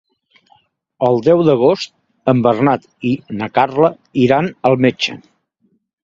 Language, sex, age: Catalan, male, 60-69